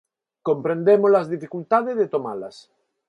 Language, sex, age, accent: Galician, male, 50-59, Neofalante